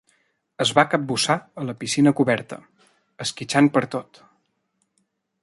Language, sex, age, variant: Catalan, male, 19-29, Central